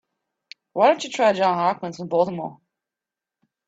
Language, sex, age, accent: English, female, 30-39, United States English